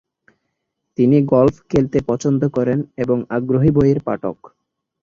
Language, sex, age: Bengali, male, 19-29